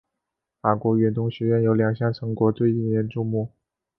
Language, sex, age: Chinese, male, 19-29